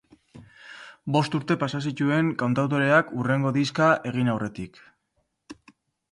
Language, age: Basque, 90+